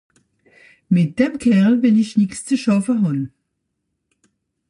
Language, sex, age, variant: Swiss German, female, 60-69, Nordniederàlemmànisch (Rishoffe, Zàwere, Bùsswìller, Hawenau, Brüemt, Stroossbùri, Molse, Dàmbàch, Schlettstàtt, Pfàlzbùri usw.)